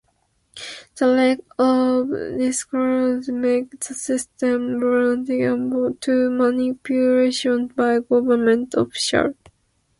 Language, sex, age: English, female, 19-29